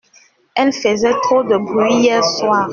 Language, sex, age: French, female, 19-29